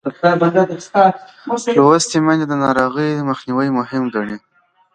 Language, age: Pashto, under 19